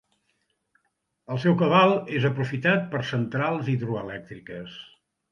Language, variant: Catalan, Central